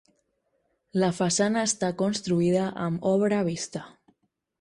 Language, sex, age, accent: Catalan, female, under 19, valencià